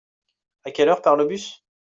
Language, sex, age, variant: French, male, 19-29, Français de métropole